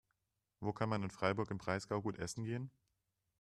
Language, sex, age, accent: German, male, 19-29, Deutschland Deutsch